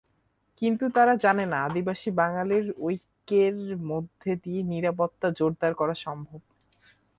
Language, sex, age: Bengali, male, 19-29